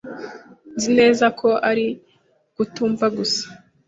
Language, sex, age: Kinyarwanda, female, 30-39